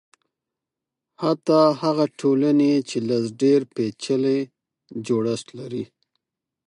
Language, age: Pashto, 30-39